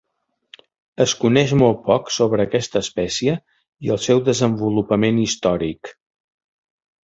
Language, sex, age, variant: Catalan, male, 60-69, Central